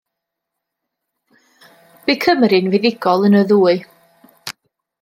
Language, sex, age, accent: Welsh, female, 19-29, Y Deyrnas Unedig Cymraeg